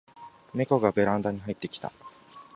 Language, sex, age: Japanese, male, 19-29